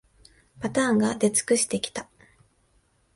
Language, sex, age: Japanese, female, 19-29